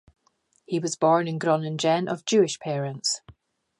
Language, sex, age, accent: English, female, 50-59, Scottish English